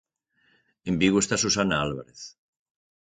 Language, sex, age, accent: Galician, male, 60-69, Atlántico (seseo e gheada)